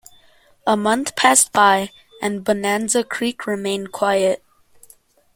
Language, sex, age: English, male, under 19